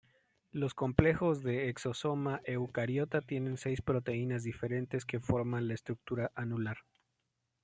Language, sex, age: Spanish, male, 30-39